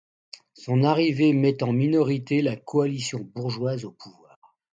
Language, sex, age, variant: French, male, 60-69, Français de métropole